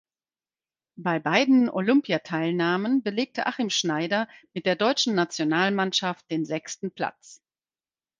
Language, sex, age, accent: German, female, 50-59, Deutschland Deutsch